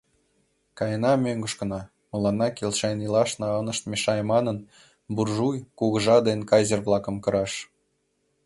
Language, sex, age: Mari, male, 19-29